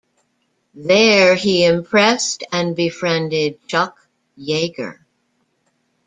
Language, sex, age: English, female, 60-69